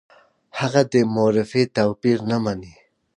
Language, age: Pashto, 30-39